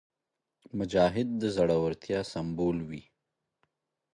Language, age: Pashto, 30-39